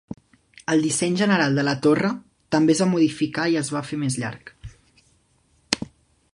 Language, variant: Catalan, Central